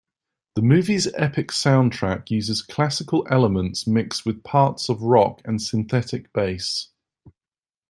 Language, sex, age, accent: English, male, 30-39, England English